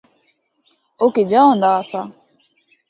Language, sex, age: Northern Hindko, female, 19-29